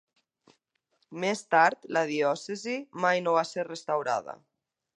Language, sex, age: Catalan, female, 30-39